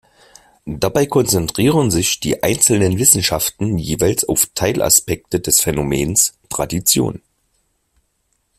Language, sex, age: German, male, 30-39